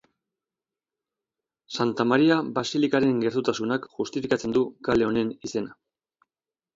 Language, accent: Basque, Erdialdekoa edo Nafarra (Gipuzkoa, Nafarroa)